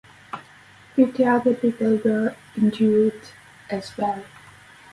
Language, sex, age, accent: English, female, 30-39, United States English